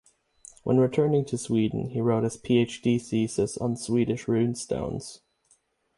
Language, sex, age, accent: English, male, 19-29, United States English; England English